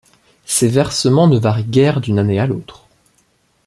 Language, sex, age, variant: French, male, 19-29, Français de métropole